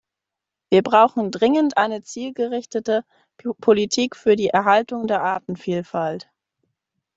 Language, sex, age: German, female, 19-29